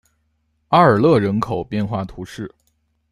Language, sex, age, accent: Chinese, male, 19-29, 出生地：河北省